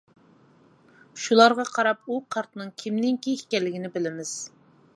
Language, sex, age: Uyghur, female, 40-49